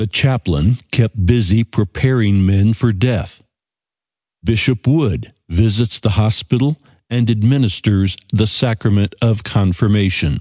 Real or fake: real